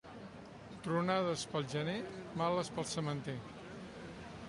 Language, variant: Catalan, Central